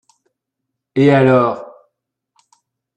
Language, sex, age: French, male, 50-59